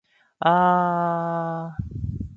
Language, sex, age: Japanese, female, 50-59